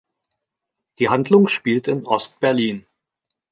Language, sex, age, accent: German, male, 40-49, Deutschland Deutsch